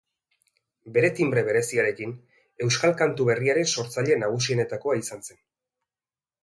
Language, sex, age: Basque, male, 19-29